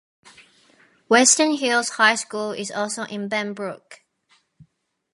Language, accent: English, United States English